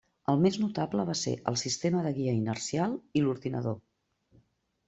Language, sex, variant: Catalan, female, Central